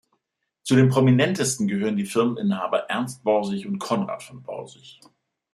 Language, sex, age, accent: German, male, 50-59, Deutschland Deutsch